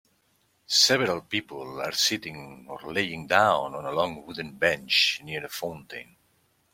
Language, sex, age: English, male, 30-39